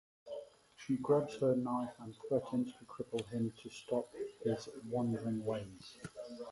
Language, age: English, 30-39